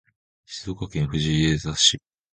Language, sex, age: Japanese, male, under 19